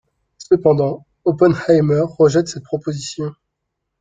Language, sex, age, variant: French, male, 19-29, Français de métropole